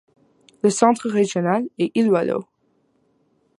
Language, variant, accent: French, Français d'Amérique du Nord, Français du Canada